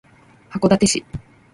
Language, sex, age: Japanese, female, 19-29